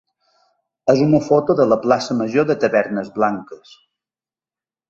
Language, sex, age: Catalan, male, 40-49